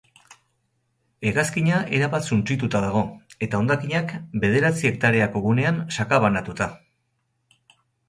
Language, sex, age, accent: Basque, male, 60-69, Erdialdekoa edo Nafarra (Gipuzkoa, Nafarroa)